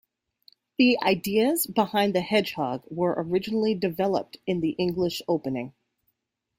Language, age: English, 30-39